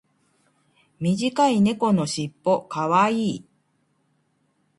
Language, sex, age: Japanese, female, 40-49